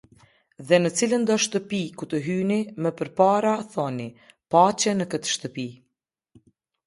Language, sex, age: Albanian, female, 30-39